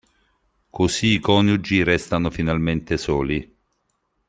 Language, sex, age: Italian, male, 50-59